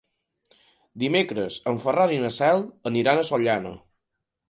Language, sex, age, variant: Catalan, male, 19-29, Balear